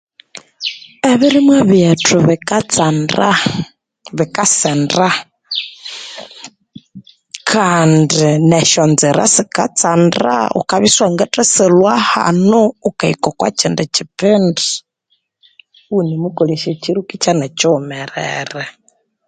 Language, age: Konzo, 19-29